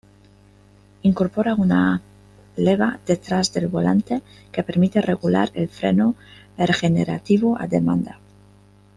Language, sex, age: Spanish, female, 30-39